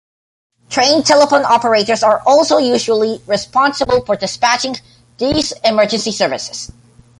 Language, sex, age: English, male, 19-29